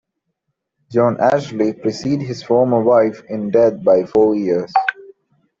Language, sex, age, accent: English, male, 19-29, India and South Asia (India, Pakistan, Sri Lanka)